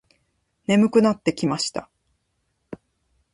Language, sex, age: Japanese, female, 40-49